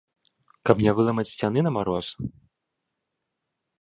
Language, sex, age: Belarusian, male, 19-29